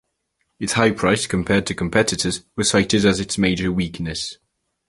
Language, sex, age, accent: English, male, under 19, England English